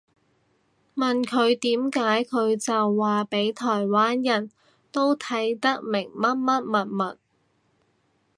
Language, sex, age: Cantonese, female, 30-39